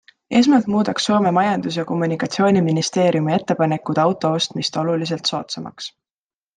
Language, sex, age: Estonian, female, 19-29